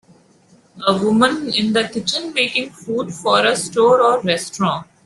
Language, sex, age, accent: English, female, 30-39, India and South Asia (India, Pakistan, Sri Lanka)